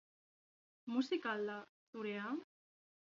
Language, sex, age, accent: Basque, female, 19-29, Erdialdekoa edo Nafarra (Gipuzkoa, Nafarroa)